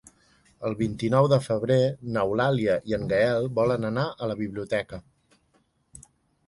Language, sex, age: Catalan, male, 40-49